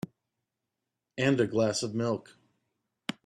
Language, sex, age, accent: English, male, 40-49, United States English